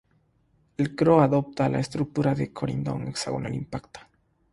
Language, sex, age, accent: Spanish, male, under 19, Andino-Pacífico: Colombia, Perú, Ecuador, oeste de Bolivia y Venezuela andina; Rioplatense: Argentina, Uruguay, este de Bolivia, Paraguay